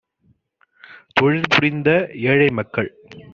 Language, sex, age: Tamil, male, 30-39